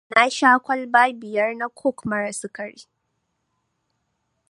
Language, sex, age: Hausa, female, 19-29